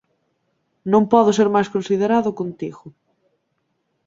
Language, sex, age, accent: Galician, female, 19-29, Central (gheada)